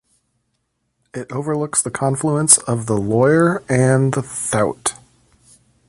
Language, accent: English, United States English